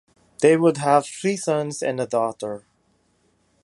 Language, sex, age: English, male, 19-29